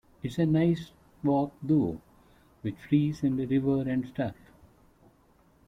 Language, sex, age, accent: English, male, 40-49, India and South Asia (India, Pakistan, Sri Lanka)